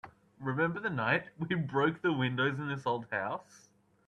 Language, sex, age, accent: English, male, 19-29, Australian English